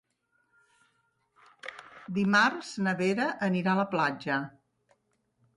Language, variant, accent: Catalan, Central, central